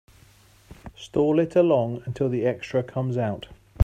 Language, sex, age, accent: English, male, 50-59, England English